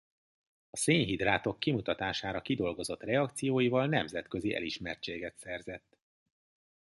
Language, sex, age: Hungarian, male, 40-49